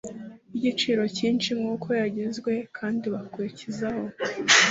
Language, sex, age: Kinyarwanda, female, 19-29